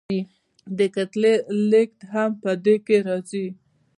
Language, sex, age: Pashto, female, 19-29